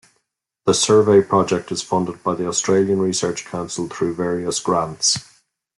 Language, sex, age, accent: English, male, 40-49, Irish English